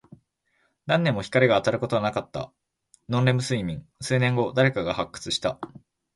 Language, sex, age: Japanese, male, 19-29